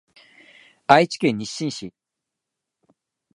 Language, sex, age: Japanese, male, 19-29